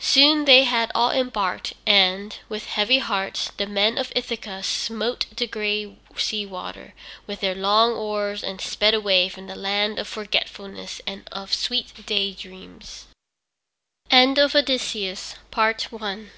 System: none